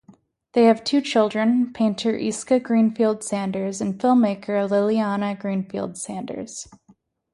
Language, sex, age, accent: English, female, 19-29, United States English